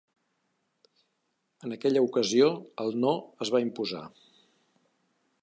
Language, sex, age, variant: Catalan, male, 50-59, Central